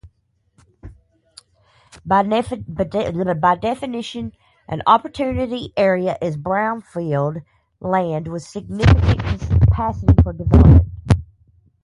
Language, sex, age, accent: English, female, 40-49, United States English